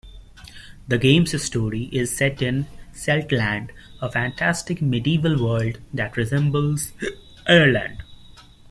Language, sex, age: English, male, 19-29